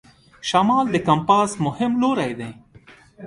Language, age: Pashto, 30-39